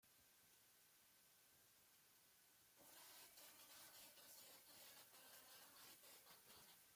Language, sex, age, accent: Spanish, female, 30-39, Caribe: Cuba, Venezuela, Puerto Rico, República Dominicana, Panamá, Colombia caribeña, México caribeño, Costa del golfo de México